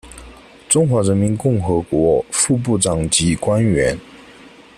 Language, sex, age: Chinese, male, 19-29